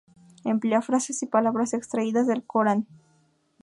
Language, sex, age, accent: Spanish, female, 19-29, México